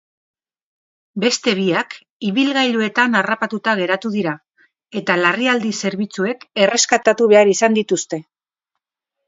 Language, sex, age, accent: Basque, female, 50-59, Mendebalekoa (Araba, Bizkaia, Gipuzkoako mendebaleko herri batzuk)